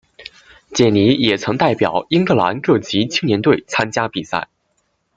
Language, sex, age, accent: Chinese, male, 19-29, 出生地：山东省